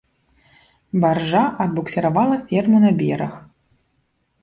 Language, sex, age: Belarusian, female, 30-39